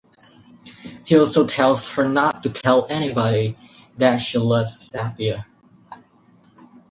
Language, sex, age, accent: English, male, under 19, United States English